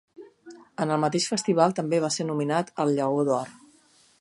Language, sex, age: Catalan, female, 50-59